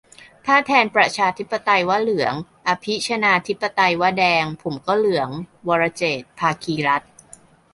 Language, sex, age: Thai, male, under 19